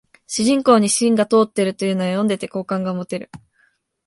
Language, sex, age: Japanese, female, under 19